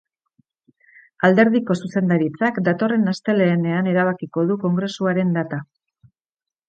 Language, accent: Basque, Erdialdekoa edo Nafarra (Gipuzkoa, Nafarroa)